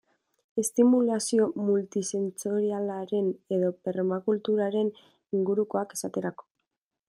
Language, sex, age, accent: Basque, female, 19-29, Mendebalekoa (Araba, Bizkaia, Gipuzkoako mendebaleko herri batzuk)